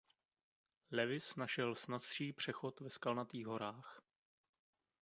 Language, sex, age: Czech, male, 30-39